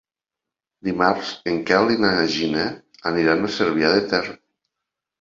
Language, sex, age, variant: Catalan, male, 50-59, Septentrional